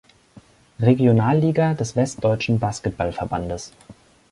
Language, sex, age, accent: German, male, 19-29, Deutschland Deutsch